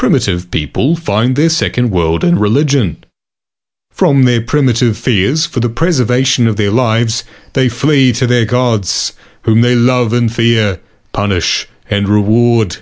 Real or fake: real